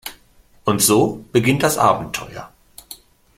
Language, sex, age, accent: German, male, 19-29, Deutschland Deutsch